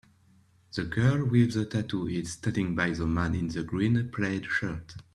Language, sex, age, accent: English, male, 19-29, England English